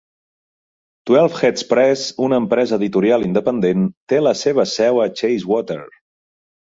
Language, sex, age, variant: Catalan, male, 30-39, Central